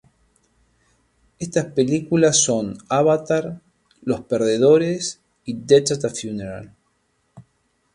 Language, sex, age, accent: Spanish, male, 40-49, Rioplatense: Argentina, Uruguay, este de Bolivia, Paraguay